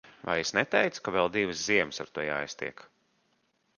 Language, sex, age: Latvian, male, 30-39